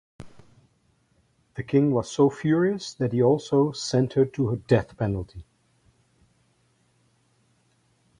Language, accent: English, United States English